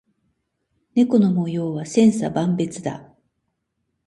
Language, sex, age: Japanese, female, 60-69